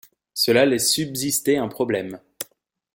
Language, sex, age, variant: French, male, 19-29, Français de métropole